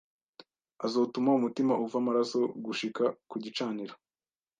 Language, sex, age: Kinyarwanda, male, 19-29